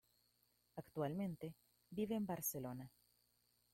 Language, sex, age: Spanish, female, 19-29